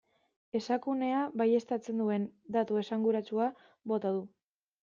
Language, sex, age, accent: Basque, female, 19-29, Mendebalekoa (Araba, Bizkaia, Gipuzkoako mendebaleko herri batzuk)